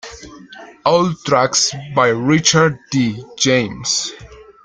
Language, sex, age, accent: English, male, 19-29, United States English